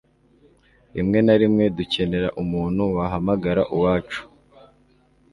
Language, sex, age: Kinyarwanda, male, 19-29